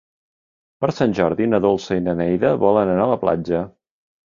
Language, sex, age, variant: Catalan, male, 50-59, Central